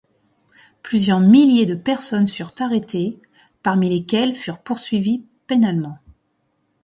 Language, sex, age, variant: French, female, 40-49, Français de métropole